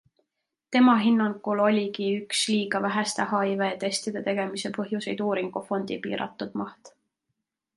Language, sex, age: Estonian, female, 19-29